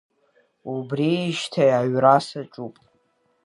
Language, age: Abkhazian, under 19